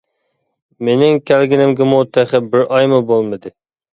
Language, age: Uyghur, 19-29